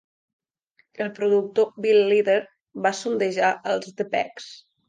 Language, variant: Catalan, Nord-Occidental